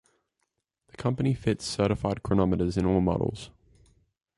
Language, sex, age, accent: English, male, under 19, Australian English